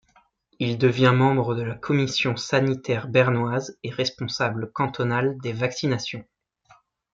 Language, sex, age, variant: French, male, 19-29, Français de métropole